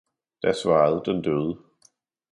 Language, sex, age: Danish, male, 40-49